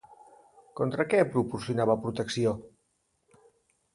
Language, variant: Catalan, Central